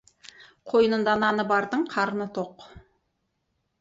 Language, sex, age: Kazakh, female, 40-49